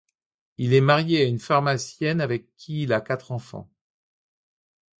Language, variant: French, Français de métropole